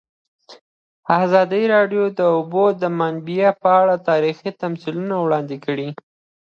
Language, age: Pashto, under 19